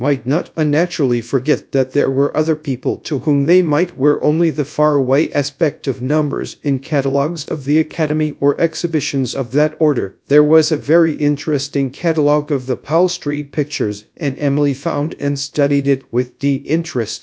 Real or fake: fake